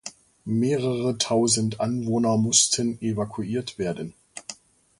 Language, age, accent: German, 50-59, Deutschland Deutsch